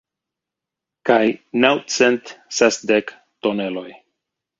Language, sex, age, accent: Esperanto, male, 30-39, Internacia